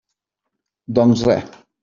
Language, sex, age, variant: Catalan, male, 40-49, Central